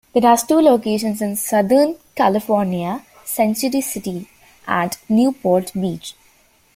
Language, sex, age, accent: English, female, under 19, United States English